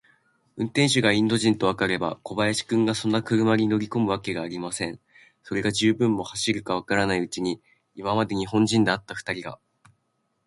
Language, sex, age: Japanese, male, 19-29